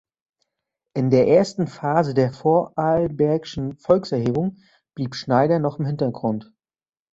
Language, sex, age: German, male, 30-39